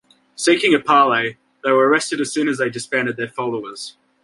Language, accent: English, Australian English